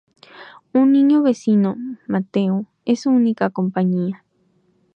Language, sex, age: Spanish, female, 19-29